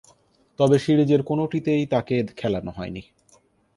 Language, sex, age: Bengali, male, 19-29